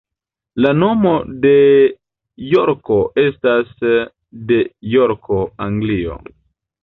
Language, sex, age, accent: Esperanto, male, 19-29, Internacia